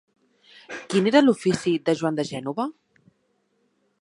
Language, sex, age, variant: Catalan, female, 30-39, Nord-Occidental